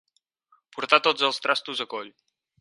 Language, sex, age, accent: Catalan, male, 19-29, Garrotxi